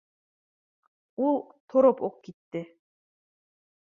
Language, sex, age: Bashkir, female, 30-39